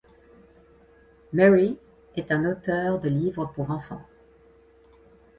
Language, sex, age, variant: French, female, 50-59, Français de métropole